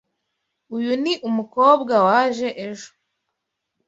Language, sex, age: Kinyarwanda, female, 19-29